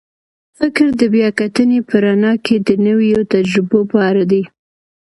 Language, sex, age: Pashto, female, 19-29